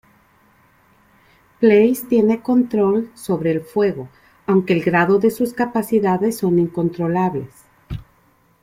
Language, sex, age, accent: Spanish, female, 50-59, México